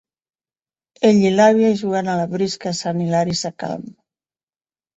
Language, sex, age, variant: Catalan, female, 50-59, Nord-Occidental